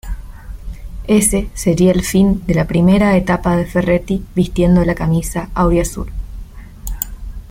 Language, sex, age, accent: Spanish, female, 19-29, Rioplatense: Argentina, Uruguay, este de Bolivia, Paraguay